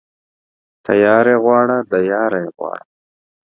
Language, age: Pashto, 19-29